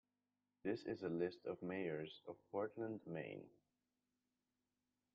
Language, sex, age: English, male, under 19